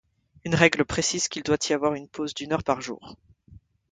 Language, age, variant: French, 30-39, Français de métropole